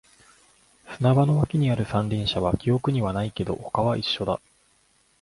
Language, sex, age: Japanese, male, 30-39